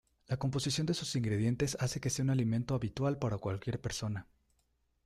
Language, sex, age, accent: Spanish, male, 19-29, México